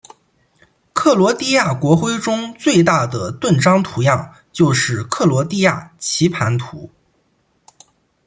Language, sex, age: Chinese, male, 19-29